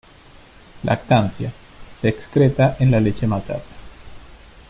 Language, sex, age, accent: Spanish, male, 40-49, Rioplatense: Argentina, Uruguay, este de Bolivia, Paraguay